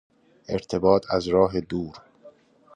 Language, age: Persian, 30-39